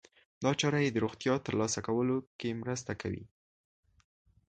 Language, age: Pashto, under 19